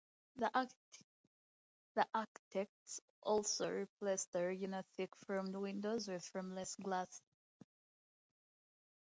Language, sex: English, female